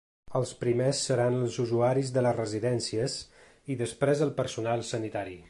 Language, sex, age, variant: Catalan, male, 30-39, Central